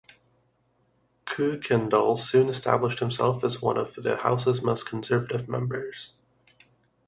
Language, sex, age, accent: English, male, 19-29, United States English